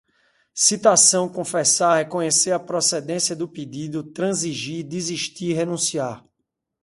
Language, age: Portuguese, 40-49